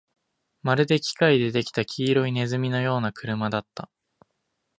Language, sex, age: Japanese, male, 19-29